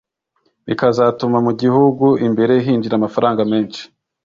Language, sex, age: Kinyarwanda, male, 19-29